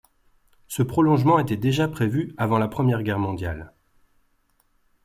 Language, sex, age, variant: French, male, 40-49, Français de métropole